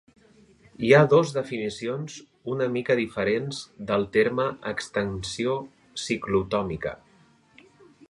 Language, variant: Catalan, Central